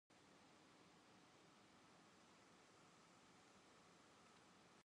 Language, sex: Indonesian, female